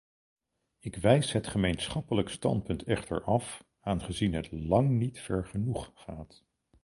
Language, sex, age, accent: Dutch, male, 60-69, Nederlands Nederlands